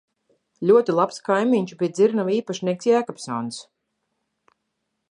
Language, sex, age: Latvian, female, 40-49